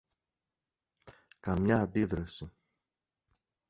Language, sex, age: Greek, male, 30-39